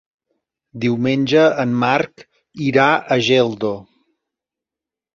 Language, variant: Catalan, Central